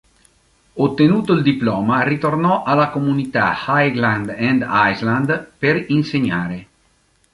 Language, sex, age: Italian, male, 50-59